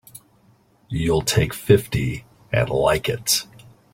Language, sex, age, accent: English, male, 40-49, United States English